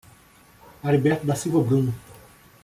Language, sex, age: Portuguese, male, 40-49